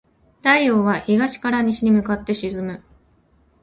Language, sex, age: Japanese, female, 19-29